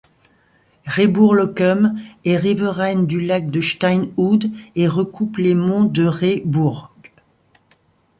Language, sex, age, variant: French, female, 60-69, Français de métropole